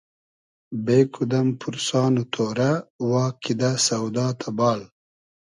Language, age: Hazaragi, 19-29